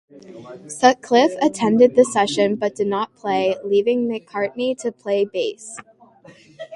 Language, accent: English, United States English